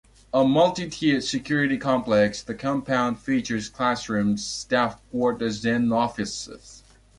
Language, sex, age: English, male, 19-29